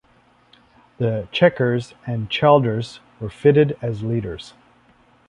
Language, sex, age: English, male, 30-39